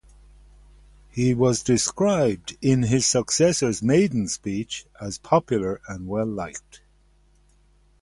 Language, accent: English, Irish English